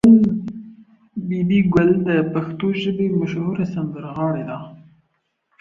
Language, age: Pashto, under 19